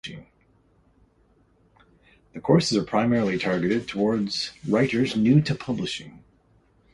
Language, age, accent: English, 60-69, Canadian English